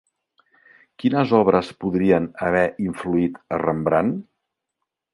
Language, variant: Catalan, Central